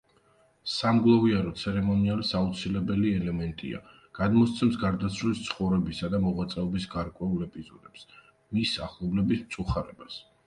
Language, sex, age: Georgian, male, 19-29